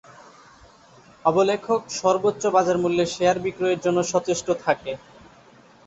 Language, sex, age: Bengali, male, 19-29